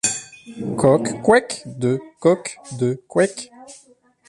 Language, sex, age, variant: French, male, 30-39, Français de métropole